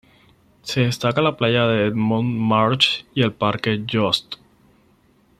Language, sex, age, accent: Spanish, male, 19-29, Caribe: Cuba, Venezuela, Puerto Rico, República Dominicana, Panamá, Colombia caribeña, México caribeño, Costa del golfo de México